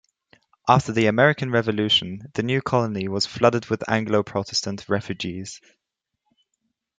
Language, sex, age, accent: English, male, under 19, England English